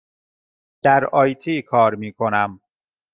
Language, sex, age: Persian, male, 40-49